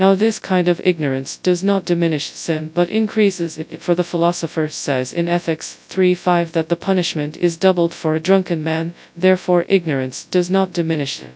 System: TTS, FastPitch